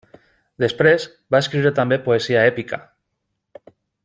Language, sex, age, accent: Catalan, male, 40-49, valencià